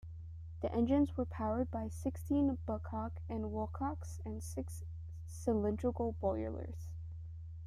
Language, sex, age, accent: English, female, 19-29, United States English